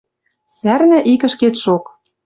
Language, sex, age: Western Mari, female, 30-39